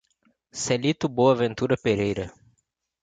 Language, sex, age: Portuguese, male, 19-29